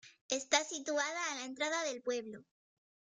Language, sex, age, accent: Spanish, female, under 19, España: Norte peninsular (Asturias, Castilla y León, Cantabria, País Vasco, Navarra, Aragón, La Rioja, Guadalajara, Cuenca)